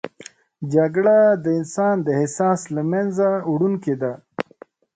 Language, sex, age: Pashto, male, 30-39